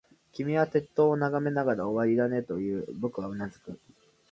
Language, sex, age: Japanese, female, 19-29